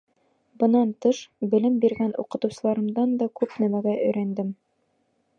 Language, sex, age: Bashkir, female, 19-29